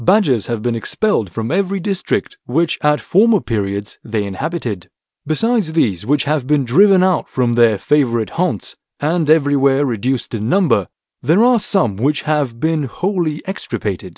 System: none